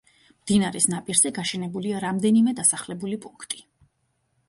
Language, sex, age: Georgian, female, 30-39